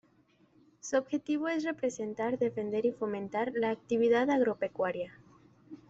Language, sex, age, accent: Spanish, female, 19-29, México